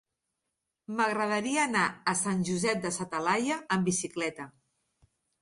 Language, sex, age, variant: Catalan, female, 40-49, Central